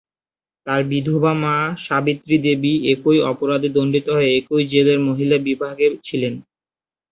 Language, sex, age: Bengali, male, 19-29